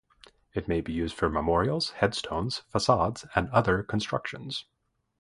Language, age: English, 30-39